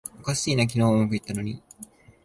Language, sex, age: Japanese, male, 19-29